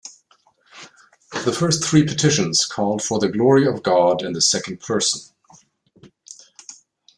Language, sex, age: English, male, 50-59